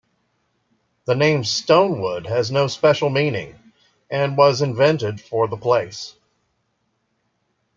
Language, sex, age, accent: English, male, 40-49, United States English